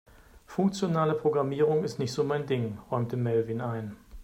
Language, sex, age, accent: German, male, 50-59, Deutschland Deutsch